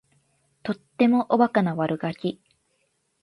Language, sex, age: Japanese, female, 19-29